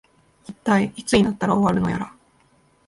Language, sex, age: Japanese, female, 19-29